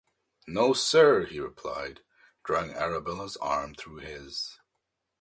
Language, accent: English, United States English